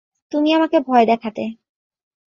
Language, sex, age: Bengali, female, 19-29